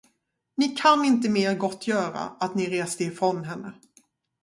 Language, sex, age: Swedish, female, 40-49